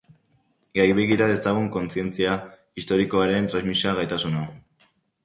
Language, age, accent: Basque, under 19, Erdialdekoa edo Nafarra (Gipuzkoa, Nafarroa)